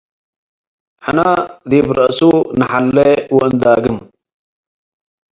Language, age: Tigre, 30-39